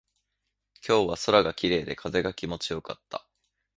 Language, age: Japanese, 19-29